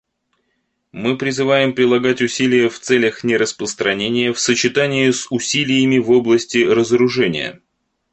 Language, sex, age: Russian, male, 30-39